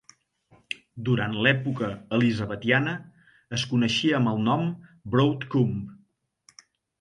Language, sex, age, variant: Catalan, male, 50-59, Central